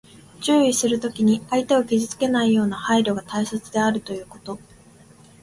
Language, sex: Japanese, female